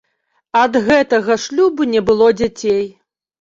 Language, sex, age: Belarusian, female, 40-49